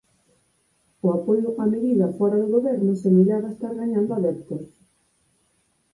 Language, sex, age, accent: Galician, female, 30-39, Normativo (estándar)